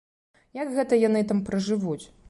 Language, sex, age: Belarusian, female, 30-39